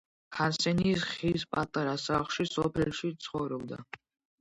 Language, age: Georgian, under 19